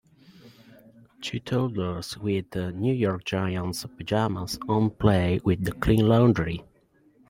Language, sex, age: English, male, 30-39